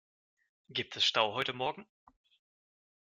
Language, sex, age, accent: German, male, 19-29, Russisch Deutsch